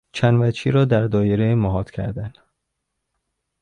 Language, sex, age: Persian, male, 19-29